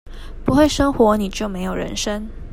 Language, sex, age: Chinese, female, 19-29